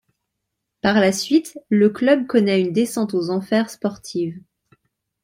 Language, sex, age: French, male, 19-29